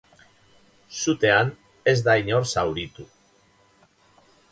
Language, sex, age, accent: Basque, male, 50-59, Mendebalekoa (Araba, Bizkaia, Gipuzkoako mendebaleko herri batzuk)